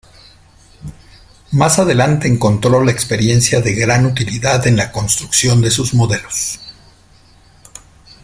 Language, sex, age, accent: Spanish, male, 50-59, México